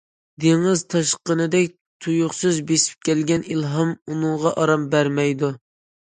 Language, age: Uyghur, 19-29